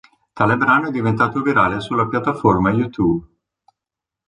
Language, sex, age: Italian, male, 50-59